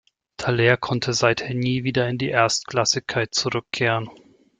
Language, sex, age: German, male, 30-39